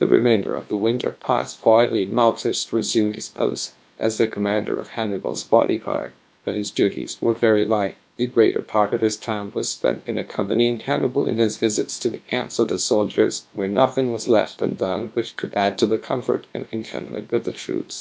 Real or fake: fake